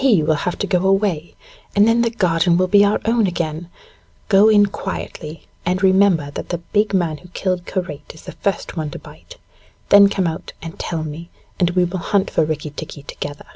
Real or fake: real